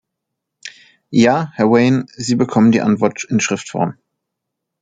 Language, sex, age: German, male, 30-39